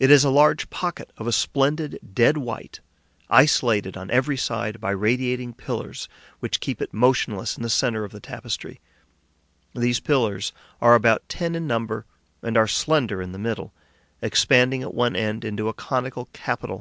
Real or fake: real